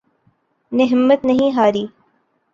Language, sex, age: Urdu, female, 19-29